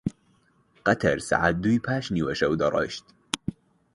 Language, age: Central Kurdish, under 19